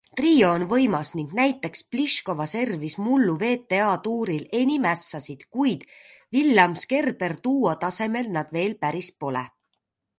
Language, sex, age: Estonian, female, 30-39